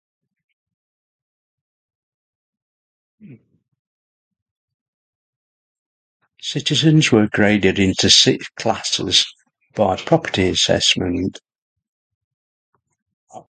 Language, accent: English, England English